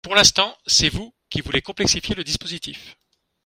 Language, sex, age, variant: French, male, 40-49, Français de métropole